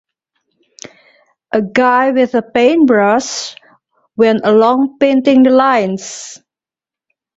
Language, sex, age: English, female, 40-49